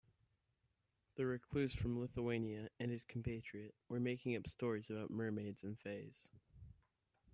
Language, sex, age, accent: English, male, under 19, United States English